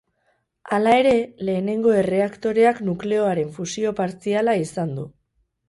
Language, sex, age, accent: Basque, female, 19-29, Erdialdekoa edo Nafarra (Gipuzkoa, Nafarroa)